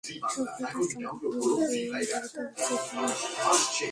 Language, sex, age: Bengali, female, 19-29